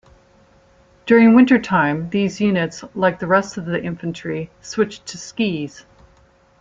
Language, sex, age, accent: English, female, 50-59, United States English